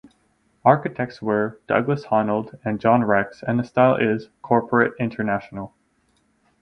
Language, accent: English, Canadian English